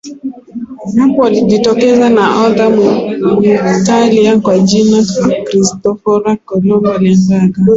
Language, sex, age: Swahili, female, 19-29